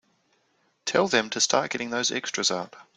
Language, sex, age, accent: English, male, 19-29, New Zealand English